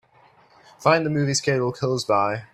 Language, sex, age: English, male, 19-29